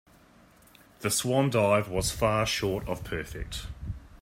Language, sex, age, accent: English, male, 40-49, Australian English